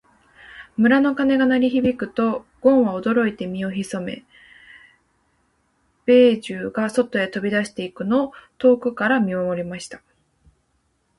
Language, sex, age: Japanese, female, 19-29